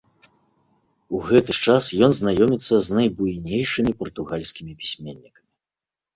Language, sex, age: Belarusian, male, 30-39